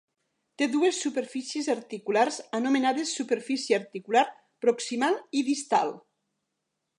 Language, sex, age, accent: Catalan, female, 60-69, occidental